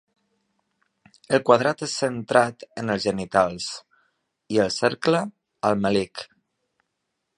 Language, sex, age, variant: Catalan, male, 40-49, Central